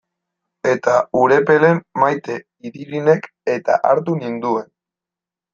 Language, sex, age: Basque, male, 19-29